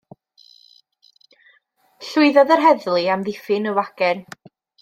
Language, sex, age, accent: Welsh, female, 19-29, Y Deyrnas Unedig Cymraeg